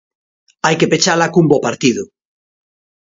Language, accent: Galician, Normativo (estándar)